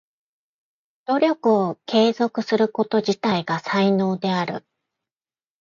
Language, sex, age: Japanese, female, 50-59